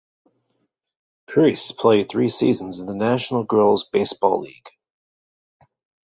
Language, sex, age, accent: English, male, 40-49, United States English